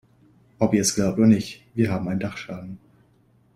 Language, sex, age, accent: German, male, under 19, Deutschland Deutsch